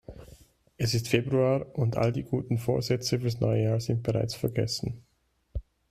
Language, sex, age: German, male, 30-39